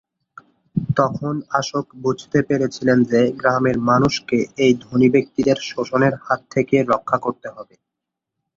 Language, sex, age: Bengali, male, 19-29